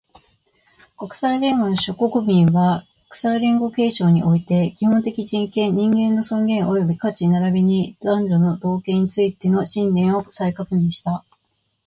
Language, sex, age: Japanese, female, 50-59